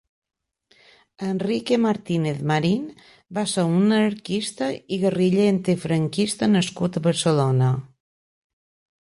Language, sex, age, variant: Catalan, female, 50-59, Balear